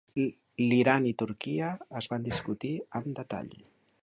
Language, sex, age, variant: Catalan, male, 50-59, Central